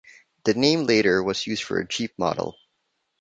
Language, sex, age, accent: English, male, 30-39, Filipino